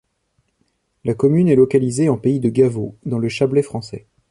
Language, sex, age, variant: French, male, 30-39, Français de métropole